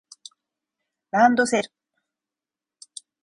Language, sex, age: Japanese, female, 50-59